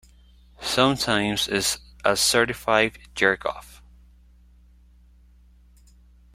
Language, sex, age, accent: English, male, 19-29, United States English